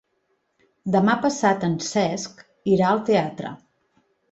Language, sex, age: Catalan, female, 50-59